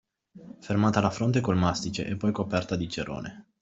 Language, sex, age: Italian, male, 19-29